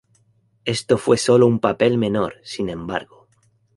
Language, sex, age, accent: Spanish, male, 30-39, España: Centro-Sur peninsular (Madrid, Toledo, Castilla-La Mancha)